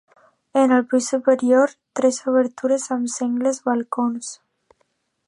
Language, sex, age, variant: Catalan, female, under 19, Alacantí